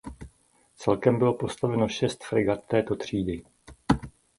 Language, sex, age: Czech, male, 50-59